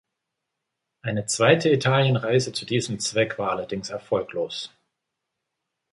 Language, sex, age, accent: German, male, 40-49, Deutschland Deutsch